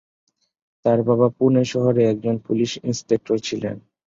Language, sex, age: Bengali, male, 19-29